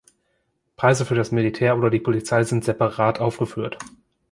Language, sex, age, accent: German, male, 19-29, Deutschland Deutsch